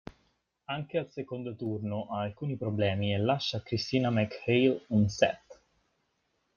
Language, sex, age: Italian, male, 19-29